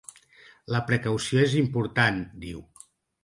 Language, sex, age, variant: Catalan, male, 50-59, Central